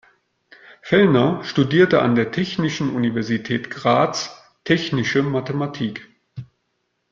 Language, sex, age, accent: German, male, 40-49, Deutschland Deutsch